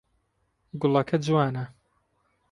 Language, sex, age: Central Kurdish, male, 19-29